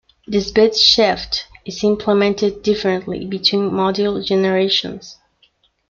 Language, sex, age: English, female, 19-29